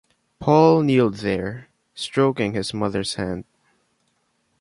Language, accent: English, Filipino